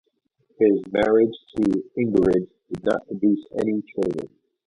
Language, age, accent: English, 40-49, United States English